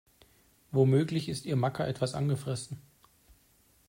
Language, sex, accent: German, male, Deutschland Deutsch